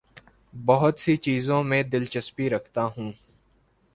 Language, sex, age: Urdu, male, 19-29